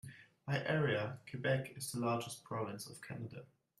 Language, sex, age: English, male, 19-29